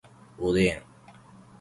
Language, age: Japanese, 19-29